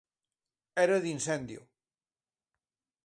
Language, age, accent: Galician, 50-59, Atlántico (seseo e gheada)